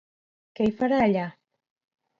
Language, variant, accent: Catalan, Central, central